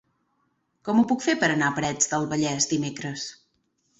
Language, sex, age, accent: Catalan, female, 30-39, Garrotxi